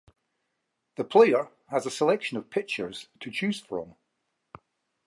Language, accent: English, Scottish English